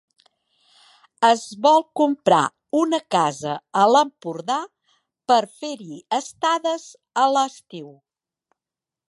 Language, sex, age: Catalan, female, 60-69